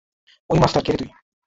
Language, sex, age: Bengali, male, 19-29